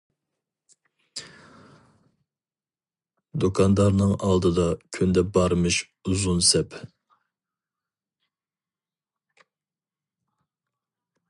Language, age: Uyghur, 19-29